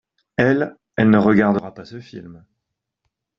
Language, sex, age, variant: French, male, 40-49, Français de métropole